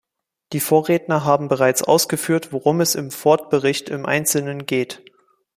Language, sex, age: German, male, 19-29